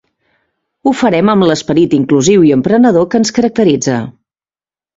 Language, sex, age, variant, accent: Catalan, female, 40-49, Central, Català central